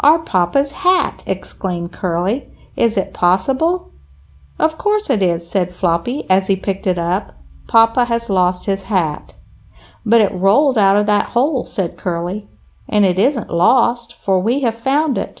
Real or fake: real